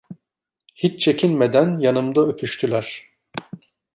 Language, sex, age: Turkish, male, 50-59